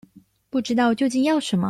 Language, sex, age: Chinese, female, 19-29